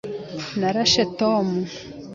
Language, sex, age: Kinyarwanda, female, 19-29